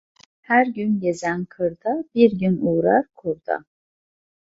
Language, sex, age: Turkish, female, 50-59